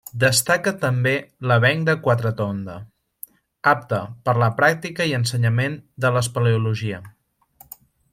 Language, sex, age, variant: Catalan, male, 19-29, Central